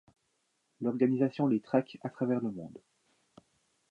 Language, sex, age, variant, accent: French, male, 19-29, Français d'Europe, Français de Suisse